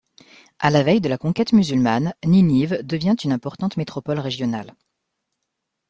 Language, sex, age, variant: French, female, 40-49, Français de métropole